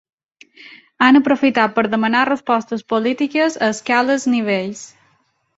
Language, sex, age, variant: Catalan, female, 30-39, Balear